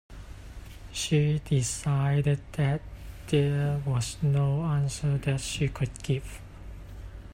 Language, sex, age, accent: English, male, 30-39, Hong Kong English